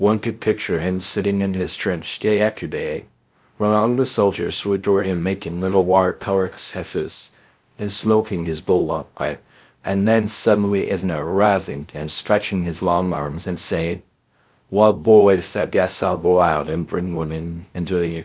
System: TTS, VITS